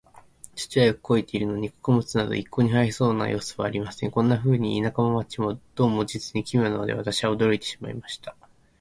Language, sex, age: Japanese, male, 19-29